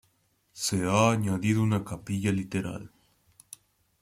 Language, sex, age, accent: Spanish, male, under 19, Andino-Pacífico: Colombia, Perú, Ecuador, oeste de Bolivia y Venezuela andina